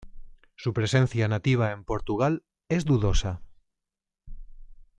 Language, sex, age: Spanish, male, 40-49